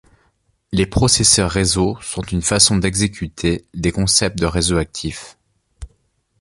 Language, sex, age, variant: French, male, 19-29, Français de métropole